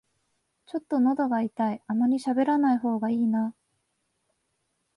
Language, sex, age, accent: Japanese, female, 19-29, 関東